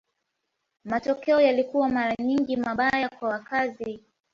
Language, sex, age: Swahili, female, 19-29